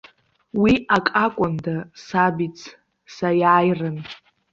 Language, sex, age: Abkhazian, female, 19-29